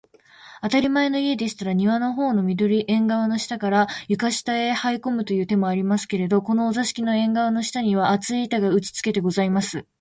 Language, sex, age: Japanese, female, 19-29